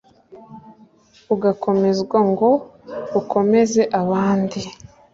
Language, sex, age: Kinyarwanda, female, 19-29